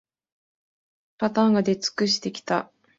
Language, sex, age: Japanese, female, 19-29